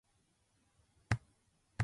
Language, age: Japanese, 19-29